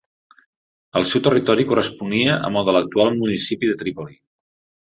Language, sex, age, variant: Catalan, male, 40-49, Central